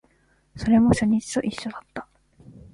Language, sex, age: Japanese, female, 19-29